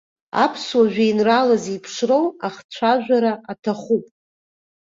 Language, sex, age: Abkhazian, female, 40-49